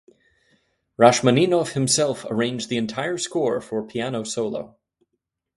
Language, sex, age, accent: English, male, 30-39, United States English